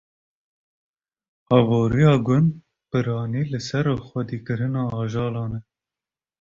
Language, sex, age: Kurdish, male, 19-29